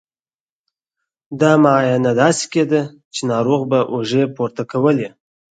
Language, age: Pashto, 19-29